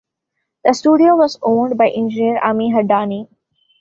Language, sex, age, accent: English, female, 19-29, India and South Asia (India, Pakistan, Sri Lanka)